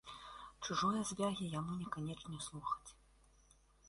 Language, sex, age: Belarusian, female, 30-39